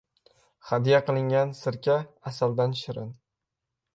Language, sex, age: Uzbek, male, under 19